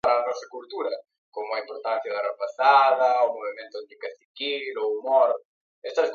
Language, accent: Spanish, España: Norte peninsular (Asturias, Castilla y León, Cantabria, País Vasco, Navarra, Aragón, La Rioja, Guadalajara, Cuenca)